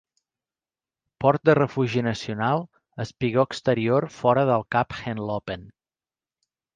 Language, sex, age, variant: Catalan, male, 40-49, Central